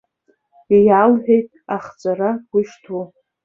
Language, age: Abkhazian, under 19